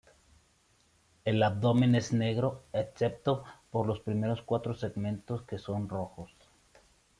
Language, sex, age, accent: Spanish, male, 19-29, México